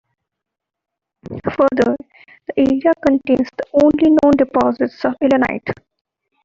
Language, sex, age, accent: English, female, 19-29, India and South Asia (India, Pakistan, Sri Lanka)